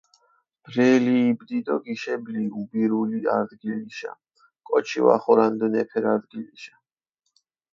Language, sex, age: Mingrelian, male, 30-39